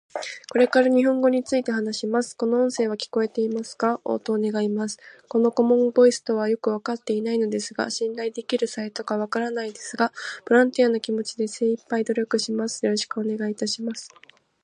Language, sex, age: Japanese, female, 19-29